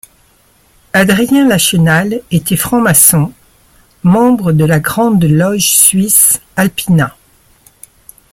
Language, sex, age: French, male, 60-69